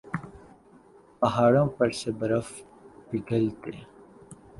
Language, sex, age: Urdu, male, 19-29